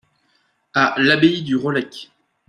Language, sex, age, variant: French, male, 19-29, Français de métropole